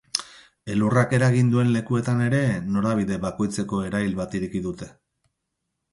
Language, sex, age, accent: Basque, male, 40-49, Mendebalekoa (Araba, Bizkaia, Gipuzkoako mendebaleko herri batzuk)